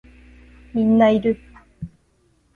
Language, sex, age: Japanese, female, 30-39